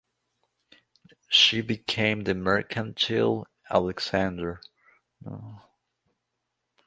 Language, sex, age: English, male, 19-29